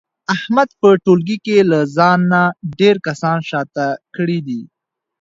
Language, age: Pashto, under 19